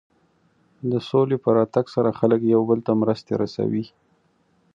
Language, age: Pashto, 30-39